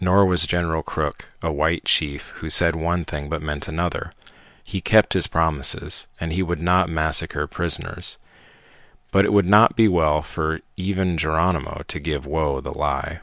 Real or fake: real